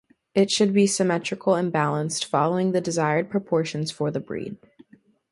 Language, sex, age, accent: English, female, under 19, United States English